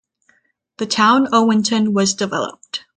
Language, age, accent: English, under 19, United States English